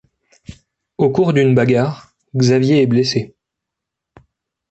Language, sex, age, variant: French, male, 30-39, Français de métropole